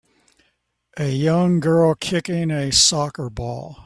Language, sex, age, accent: English, male, 70-79, United States English